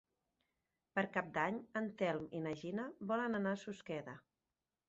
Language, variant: Catalan, Central